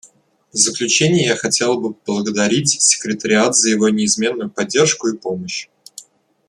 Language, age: Russian, 19-29